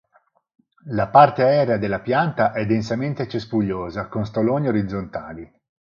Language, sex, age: Italian, male, 40-49